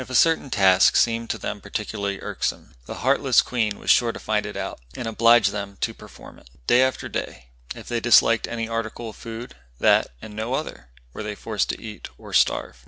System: none